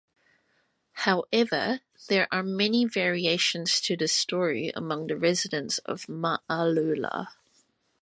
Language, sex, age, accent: English, female, 30-39, New Zealand English